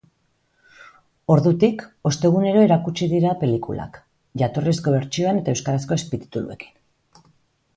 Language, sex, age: Basque, female, 40-49